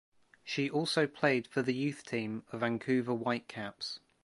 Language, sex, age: English, male, 19-29